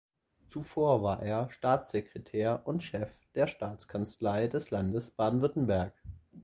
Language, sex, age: German, male, under 19